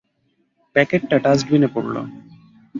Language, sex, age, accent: Bengali, male, 19-29, শুদ্ধ